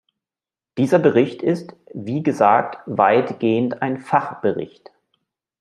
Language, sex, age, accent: German, male, 40-49, Deutschland Deutsch